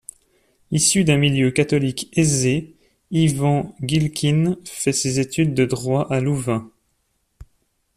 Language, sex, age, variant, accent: French, male, 40-49, Français d'Europe, Français de Suisse